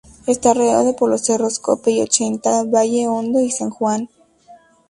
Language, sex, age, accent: Spanish, female, under 19, México